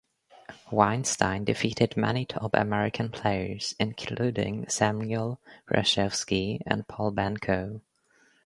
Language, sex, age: English, female, under 19